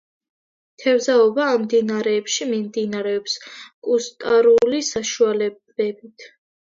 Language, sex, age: Georgian, female, under 19